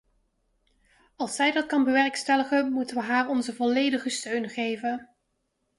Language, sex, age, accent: Dutch, female, 30-39, Nederlands Nederlands